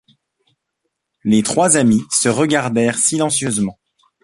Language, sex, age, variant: French, male, 30-39, Français de métropole